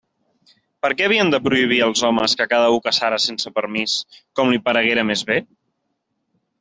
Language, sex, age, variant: Catalan, male, 19-29, Central